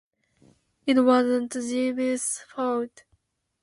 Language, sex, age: English, female, 19-29